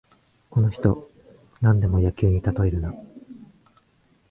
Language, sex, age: Japanese, male, 19-29